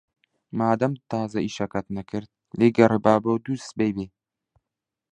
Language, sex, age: Central Kurdish, male, 19-29